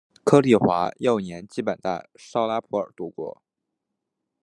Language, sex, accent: Chinese, male, 出生地：河南省